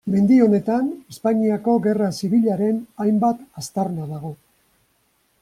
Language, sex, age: Basque, male, 50-59